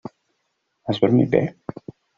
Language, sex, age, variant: Catalan, male, 30-39, Central